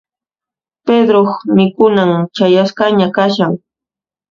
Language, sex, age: Puno Quechua, female, 19-29